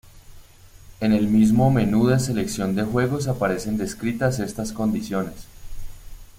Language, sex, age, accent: Spanish, male, 19-29, Andino-Pacífico: Colombia, Perú, Ecuador, oeste de Bolivia y Venezuela andina